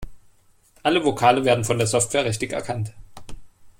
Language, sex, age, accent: German, male, 19-29, Deutschland Deutsch